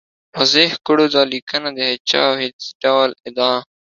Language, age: Pashto, 19-29